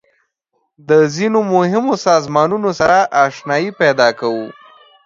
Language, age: Pashto, 19-29